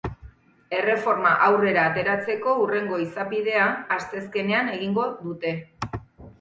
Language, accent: Basque, Erdialdekoa edo Nafarra (Gipuzkoa, Nafarroa)